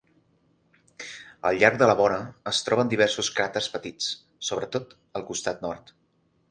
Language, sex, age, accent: Catalan, male, 30-39, central; septentrional